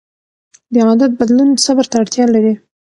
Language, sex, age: Pashto, female, 30-39